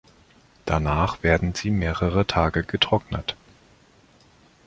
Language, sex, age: German, male, 30-39